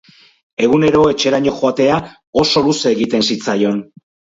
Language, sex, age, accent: Basque, male, 60-69, Mendebalekoa (Araba, Bizkaia, Gipuzkoako mendebaleko herri batzuk)